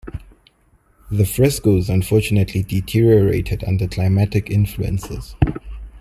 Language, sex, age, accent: English, male, 19-29, Southern African (South Africa, Zimbabwe, Namibia)